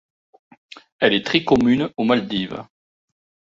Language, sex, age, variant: French, male, 60-69, Français de métropole